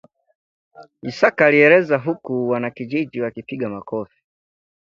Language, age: Swahili, 19-29